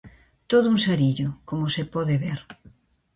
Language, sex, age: Galician, female, 60-69